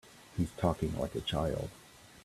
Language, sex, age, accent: English, male, 40-49, United States English